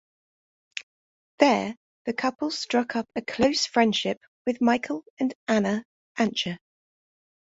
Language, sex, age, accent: English, female, 30-39, England English